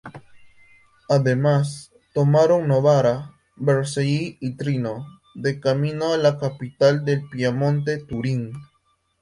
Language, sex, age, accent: Spanish, male, under 19, Andino-Pacífico: Colombia, Perú, Ecuador, oeste de Bolivia y Venezuela andina